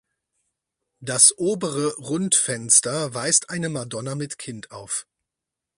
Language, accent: German, Deutschland Deutsch